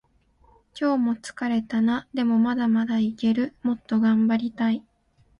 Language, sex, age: Japanese, female, 19-29